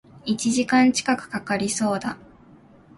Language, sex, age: Japanese, female, 19-29